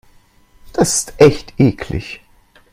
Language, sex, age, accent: German, male, 19-29, Deutschland Deutsch